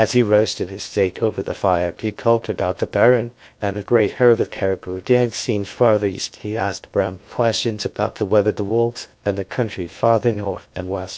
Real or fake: fake